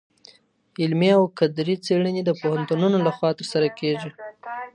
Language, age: Pashto, 19-29